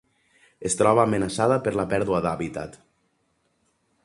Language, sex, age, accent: Catalan, male, 30-39, valencià